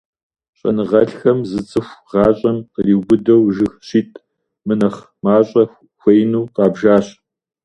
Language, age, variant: Kabardian, 50-59, Адыгэбзэ (Къэбэрдей, Кирил, псоми зэдай)